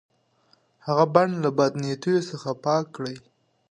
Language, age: Pashto, 19-29